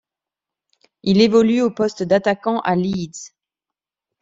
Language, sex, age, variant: French, female, 40-49, Français de métropole